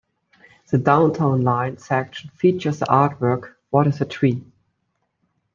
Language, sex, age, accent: English, male, 19-29, United States English